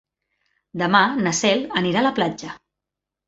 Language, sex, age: Catalan, female, 40-49